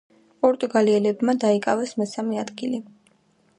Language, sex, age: Georgian, female, 19-29